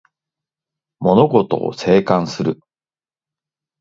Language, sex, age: Japanese, male, 50-59